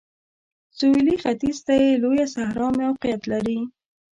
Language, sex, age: Pashto, female, under 19